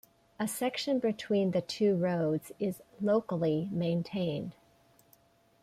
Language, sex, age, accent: English, female, 50-59, United States English